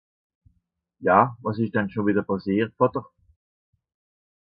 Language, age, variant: Swiss German, 60-69, Nordniederàlemmànisch (Rishoffe, Zàwere, Bùsswìller, Hawenau, Brüemt, Stroossbùri, Molse, Dàmbàch, Schlettstàtt, Pfàlzbùri usw.)